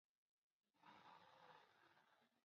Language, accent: English, England English; Malaysian English